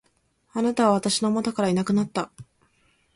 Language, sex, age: Japanese, female, 19-29